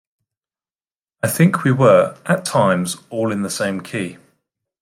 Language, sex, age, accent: English, male, 40-49, England English